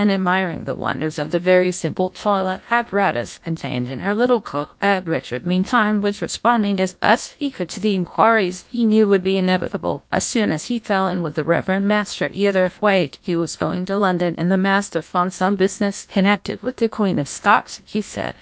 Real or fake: fake